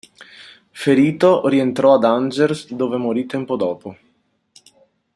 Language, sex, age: Italian, male, 30-39